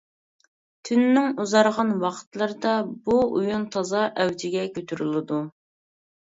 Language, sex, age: Uyghur, female, 19-29